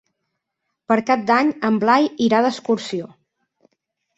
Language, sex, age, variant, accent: Catalan, female, 30-39, Central, Neutre